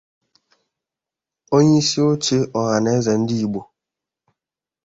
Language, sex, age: Igbo, male, 19-29